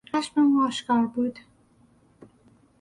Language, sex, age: Persian, female, 40-49